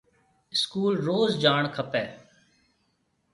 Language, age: Marwari (Pakistan), 30-39